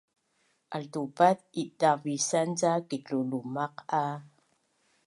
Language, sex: Bunun, female